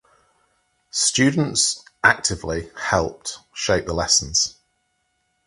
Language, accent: English, England English